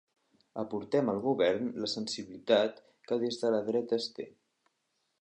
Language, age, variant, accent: Catalan, under 19, Central, central